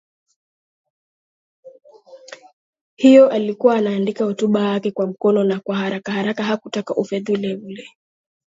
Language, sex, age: Swahili, female, 19-29